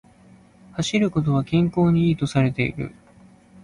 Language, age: Japanese, 19-29